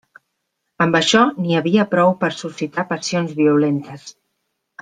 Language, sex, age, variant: Catalan, female, 40-49, Central